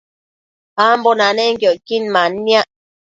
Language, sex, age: Matsés, female, under 19